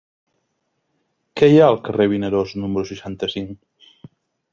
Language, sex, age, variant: Catalan, male, 30-39, Central